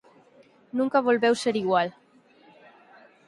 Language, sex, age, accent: Galician, female, 19-29, Atlántico (seseo e gheada)